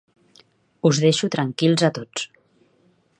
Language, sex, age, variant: Catalan, female, 19-29, Central